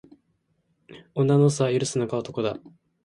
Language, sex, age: Japanese, male, 19-29